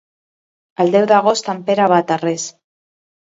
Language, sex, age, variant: Catalan, female, 40-49, Central